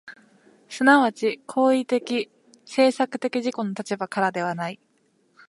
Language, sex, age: Japanese, female, 19-29